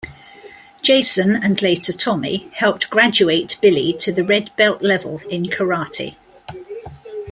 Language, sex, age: English, female, 60-69